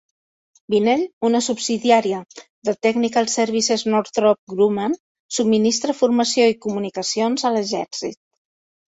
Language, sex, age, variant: Catalan, female, 50-59, Central